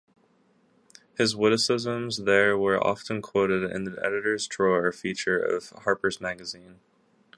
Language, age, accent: English, under 19, United States English